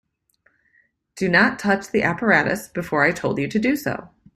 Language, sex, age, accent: English, female, 30-39, United States English